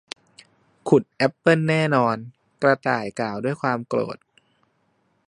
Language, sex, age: Thai, male, 30-39